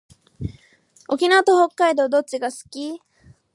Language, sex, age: Japanese, female, 19-29